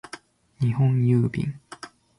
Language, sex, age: Japanese, male, 19-29